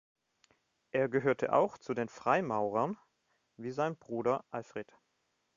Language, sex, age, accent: German, male, 30-39, Deutschland Deutsch